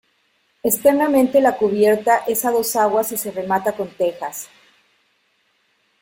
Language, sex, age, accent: Spanish, female, 50-59, México